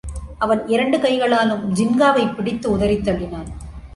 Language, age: Tamil, 50-59